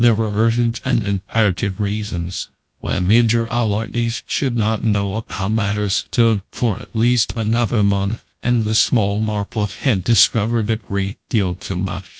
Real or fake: fake